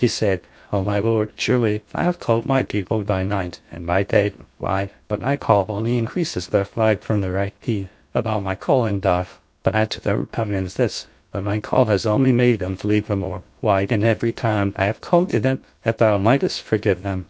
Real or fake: fake